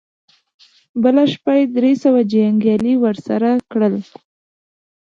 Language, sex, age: Pashto, female, 19-29